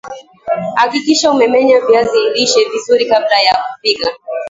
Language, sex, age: Swahili, female, 19-29